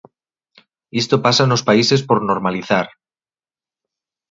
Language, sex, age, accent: Galician, male, 40-49, Oriental (común en zona oriental)